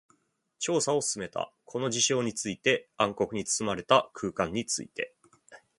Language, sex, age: Japanese, male, 30-39